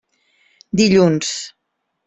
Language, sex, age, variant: Catalan, female, 40-49, Central